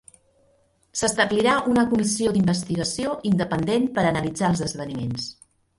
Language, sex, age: Catalan, female, 50-59